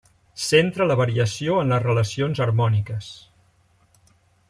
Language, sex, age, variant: Catalan, male, 50-59, Central